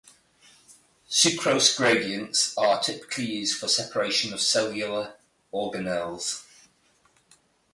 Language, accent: English, England English